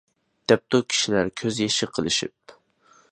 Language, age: Uyghur, 19-29